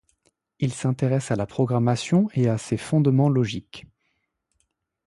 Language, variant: French, Français de métropole